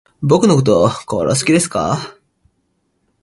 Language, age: Japanese, 19-29